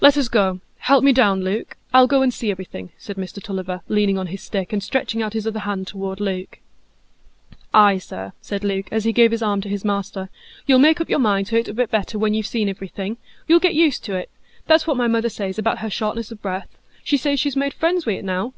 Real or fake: real